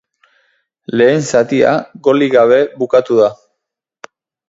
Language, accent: Basque, Erdialdekoa edo Nafarra (Gipuzkoa, Nafarroa)